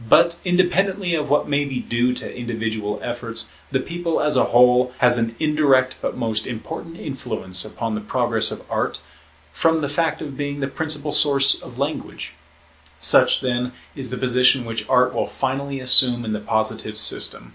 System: none